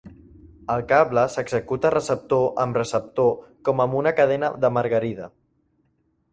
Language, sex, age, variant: Catalan, male, under 19, Central